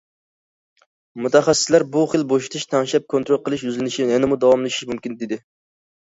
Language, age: Uyghur, 19-29